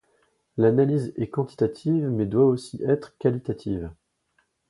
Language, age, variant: French, 40-49, Français de métropole